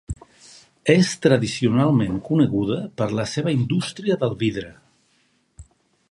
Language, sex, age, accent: Catalan, male, 50-59, Barceloní